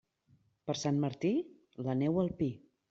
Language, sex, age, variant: Catalan, female, 40-49, Central